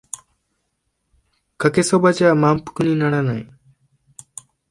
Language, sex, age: Japanese, male, 19-29